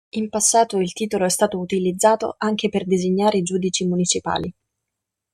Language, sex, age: Italian, female, 19-29